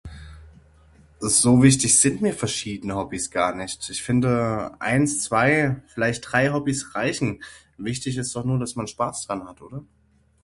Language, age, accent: German, 30-39, Deutschland Deutsch